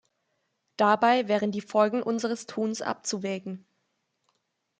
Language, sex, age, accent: German, female, 19-29, Deutschland Deutsch